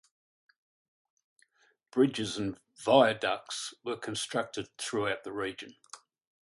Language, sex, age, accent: English, male, 60-69, Australian English